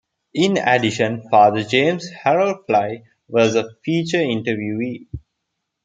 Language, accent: English, India and South Asia (India, Pakistan, Sri Lanka)